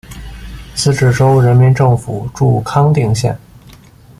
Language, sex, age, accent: Chinese, male, 19-29, 出生地：北京市